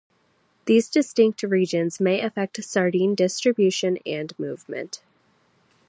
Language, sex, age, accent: English, female, 19-29, United States English